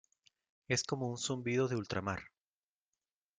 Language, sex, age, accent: Spanish, male, 30-39, México